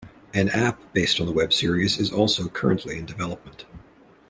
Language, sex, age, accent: English, male, 30-39, United States English